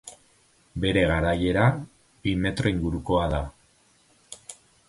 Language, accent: Basque, Erdialdekoa edo Nafarra (Gipuzkoa, Nafarroa)